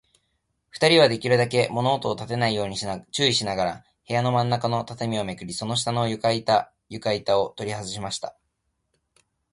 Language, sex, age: Japanese, male, 19-29